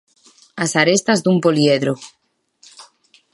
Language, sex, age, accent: Galician, female, 19-29, Normativo (estándar)